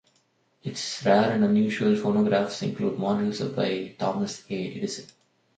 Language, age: English, 19-29